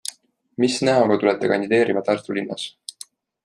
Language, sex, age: Estonian, male, 19-29